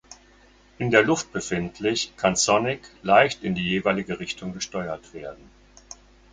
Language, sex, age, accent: German, male, 60-69, Deutschland Deutsch